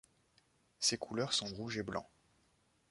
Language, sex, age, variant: French, male, 19-29, Français de métropole